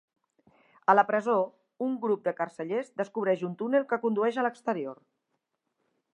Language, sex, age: Catalan, female, 50-59